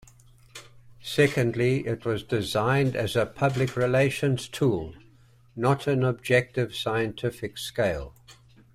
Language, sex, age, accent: English, male, 70-79, New Zealand English